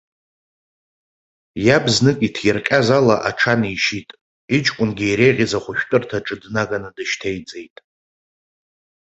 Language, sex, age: Abkhazian, male, 30-39